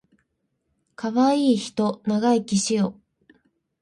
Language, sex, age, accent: Japanese, female, 19-29, 標準語